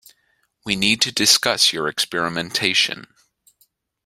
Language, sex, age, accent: English, male, 19-29, United States English